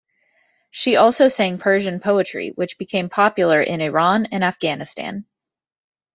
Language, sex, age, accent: English, female, 19-29, United States English